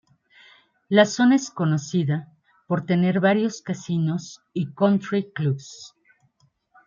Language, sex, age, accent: Spanish, female, 50-59, México